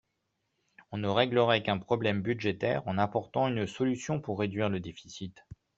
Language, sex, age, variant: French, male, 40-49, Français de métropole